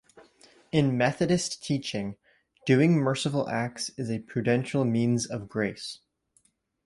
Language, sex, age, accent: English, male, under 19, United States English